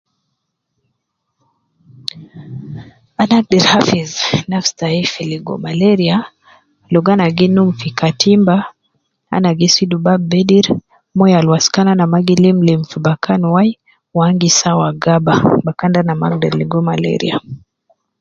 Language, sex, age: Nubi, female, 30-39